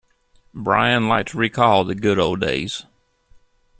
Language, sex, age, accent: English, male, 40-49, United States English